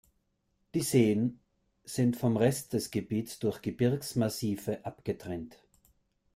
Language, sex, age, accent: German, male, 40-49, Österreichisches Deutsch